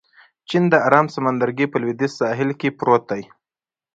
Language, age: Pashto, 19-29